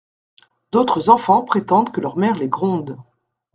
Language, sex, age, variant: French, female, 40-49, Français de métropole